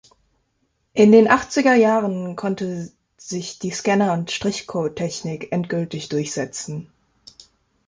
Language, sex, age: German, female, 19-29